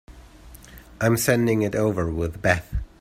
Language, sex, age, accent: English, male, 30-39, England English